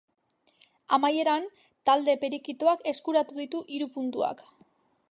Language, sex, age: Basque, female, 19-29